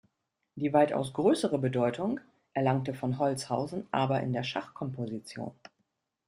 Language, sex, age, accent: German, female, 40-49, Deutschland Deutsch